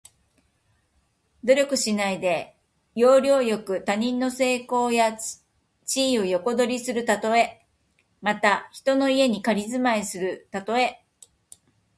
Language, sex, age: Japanese, female, 50-59